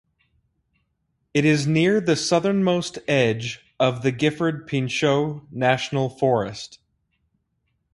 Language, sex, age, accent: English, male, 19-29, United States English